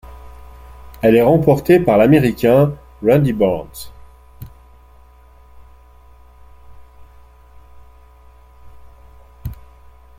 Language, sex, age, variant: French, male, 40-49, Français de métropole